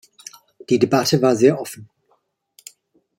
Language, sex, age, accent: German, male, 40-49, Deutschland Deutsch